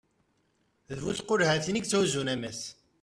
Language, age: Kabyle, 40-49